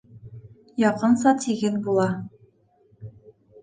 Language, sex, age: Bashkir, female, 19-29